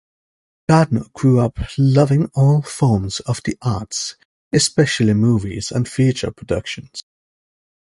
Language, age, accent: English, 19-29, United States English